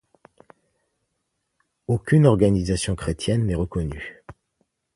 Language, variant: French, Français de métropole